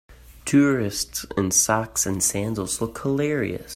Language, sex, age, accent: English, male, under 19, United States English